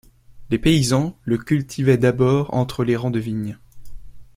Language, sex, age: French, male, 19-29